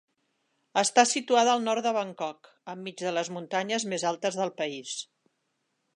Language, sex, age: Catalan, female, 60-69